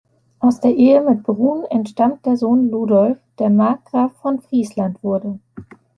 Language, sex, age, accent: German, female, 19-29, Deutschland Deutsch